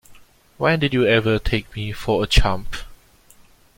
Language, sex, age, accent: English, male, 19-29, Singaporean English